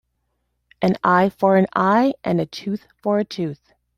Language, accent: English, Canadian English